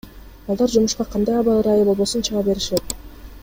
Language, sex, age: Kyrgyz, female, 19-29